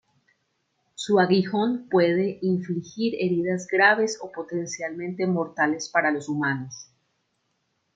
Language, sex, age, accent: Spanish, female, 50-59, Andino-Pacífico: Colombia, Perú, Ecuador, oeste de Bolivia y Venezuela andina